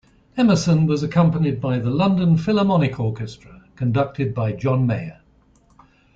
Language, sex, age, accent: English, male, 60-69, England English